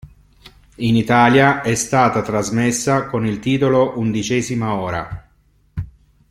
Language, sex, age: Italian, male, 50-59